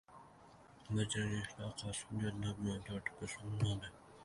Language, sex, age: Uzbek, male, under 19